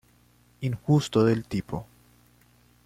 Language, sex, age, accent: Spanish, male, 19-29, Andino-Pacífico: Colombia, Perú, Ecuador, oeste de Bolivia y Venezuela andina